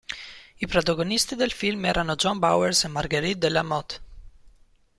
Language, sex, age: Italian, male, 19-29